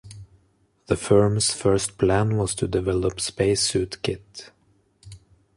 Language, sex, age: English, male, 30-39